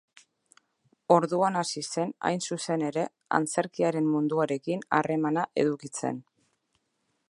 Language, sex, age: Basque, female, 30-39